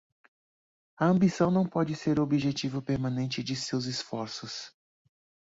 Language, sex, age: Portuguese, male, 30-39